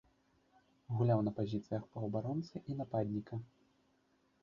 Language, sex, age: Belarusian, male, 19-29